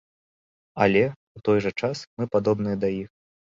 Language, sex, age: Belarusian, male, 19-29